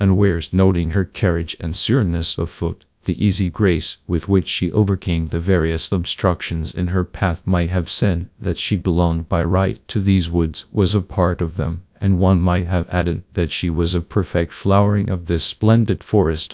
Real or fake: fake